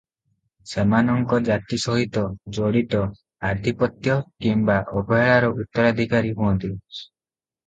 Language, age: Odia, 19-29